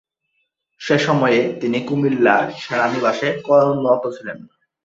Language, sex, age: Bengali, male, 19-29